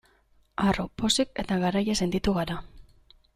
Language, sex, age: Basque, female, 30-39